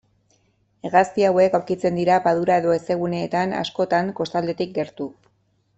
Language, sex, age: Basque, female, 40-49